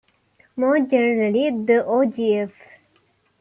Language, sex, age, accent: English, female, 19-29, United States English